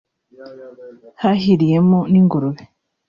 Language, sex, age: Kinyarwanda, female, 19-29